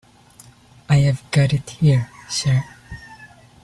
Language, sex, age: English, male, 19-29